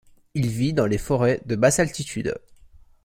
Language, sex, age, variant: French, male, 19-29, Français de métropole